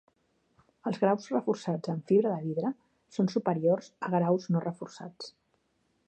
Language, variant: Catalan, Central